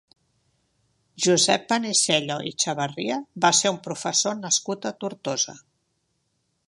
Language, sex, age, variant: Catalan, female, 70-79, Central